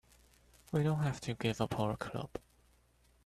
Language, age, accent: English, under 19, United States English